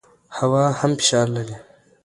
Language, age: Pashto, 19-29